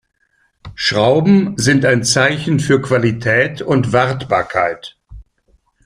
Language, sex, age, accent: German, male, 60-69, Deutschland Deutsch